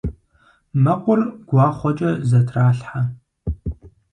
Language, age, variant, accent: Kabardian, 19-29, Адыгэбзэ (Къэбэрдей, Кирил, псоми зэдай), Джылэхъстэней (Gilahsteney)